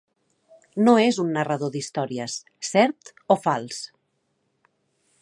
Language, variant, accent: Catalan, Central, central